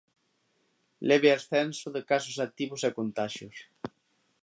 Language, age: Galician, 40-49